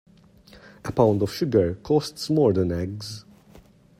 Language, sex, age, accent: English, male, 30-39, England English